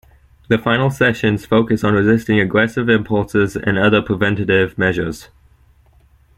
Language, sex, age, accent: English, male, under 19, United States English